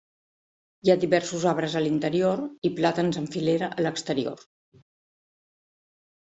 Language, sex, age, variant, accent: Catalan, female, 70-79, Central, central